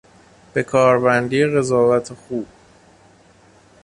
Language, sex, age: Persian, male, 19-29